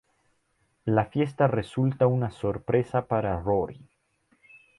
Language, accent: Spanish, Andino-Pacífico: Colombia, Perú, Ecuador, oeste de Bolivia y Venezuela andina